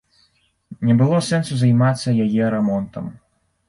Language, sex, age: Belarusian, male, under 19